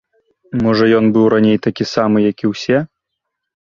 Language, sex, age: Belarusian, male, 19-29